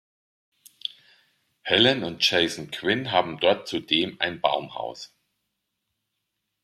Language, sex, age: German, male, 50-59